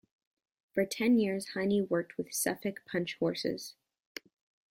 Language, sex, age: English, female, under 19